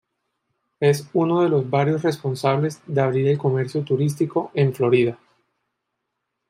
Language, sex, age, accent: Spanish, male, 30-39, Caribe: Cuba, Venezuela, Puerto Rico, República Dominicana, Panamá, Colombia caribeña, México caribeño, Costa del golfo de México